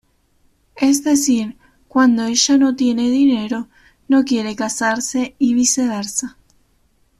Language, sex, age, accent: Spanish, female, 19-29, Rioplatense: Argentina, Uruguay, este de Bolivia, Paraguay